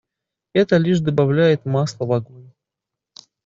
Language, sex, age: Russian, male, 30-39